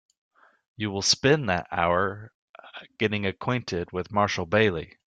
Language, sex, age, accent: English, male, 19-29, United States English